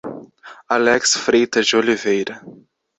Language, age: Portuguese, 19-29